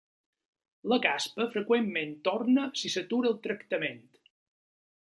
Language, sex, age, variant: Catalan, male, 40-49, Balear